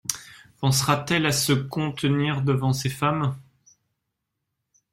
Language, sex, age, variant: French, male, 30-39, Français de métropole